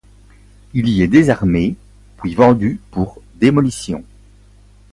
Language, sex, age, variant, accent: French, male, 60-69, Français d'Europe, Français de Belgique